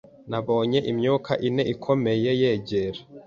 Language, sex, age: Kinyarwanda, male, 19-29